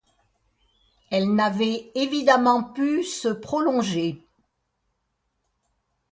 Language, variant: French, Français de métropole